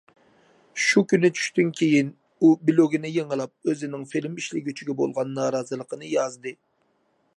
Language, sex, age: Uyghur, male, 30-39